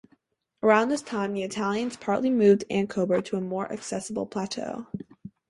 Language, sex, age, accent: English, female, under 19, United States English